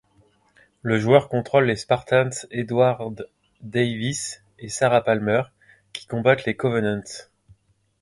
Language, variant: French, Français de métropole